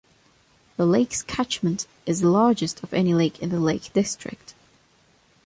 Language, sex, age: English, female, under 19